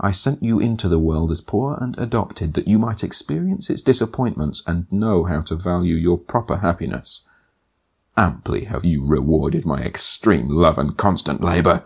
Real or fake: real